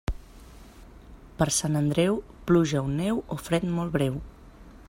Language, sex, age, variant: Catalan, female, 40-49, Central